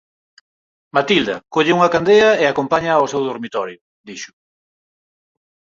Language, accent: Galician, Normativo (estándar)